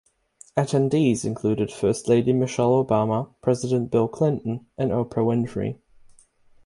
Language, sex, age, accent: English, male, 19-29, United States English; England English